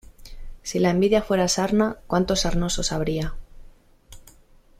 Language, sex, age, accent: Spanish, female, 30-39, España: Norte peninsular (Asturias, Castilla y León, Cantabria, País Vasco, Navarra, Aragón, La Rioja, Guadalajara, Cuenca)